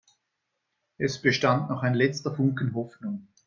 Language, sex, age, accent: German, male, 50-59, Schweizerdeutsch